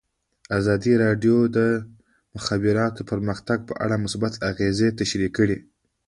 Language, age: Pashto, under 19